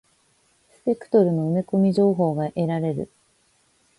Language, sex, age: Japanese, female, 19-29